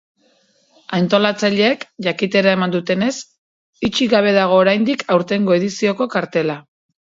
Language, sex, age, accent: Basque, female, 40-49, Mendebalekoa (Araba, Bizkaia, Gipuzkoako mendebaleko herri batzuk)